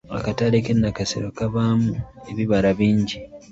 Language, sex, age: Ganda, male, 19-29